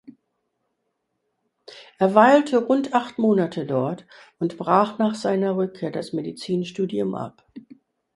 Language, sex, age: German, female, 60-69